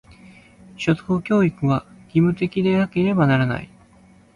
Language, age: Japanese, 19-29